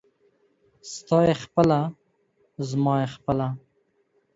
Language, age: Pashto, 30-39